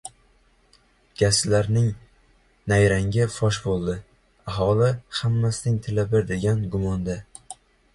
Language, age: Uzbek, 19-29